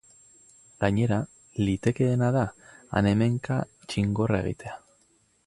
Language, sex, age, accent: Basque, male, 30-39, Mendebalekoa (Araba, Bizkaia, Gipuzkoako mendebaleko herri batzuk)